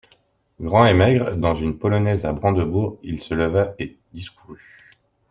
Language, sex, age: French, male, 30-39